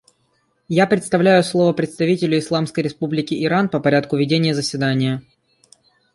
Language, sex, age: Russian, male, under 19